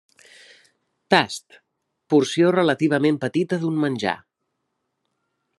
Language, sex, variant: Catalan, male, Central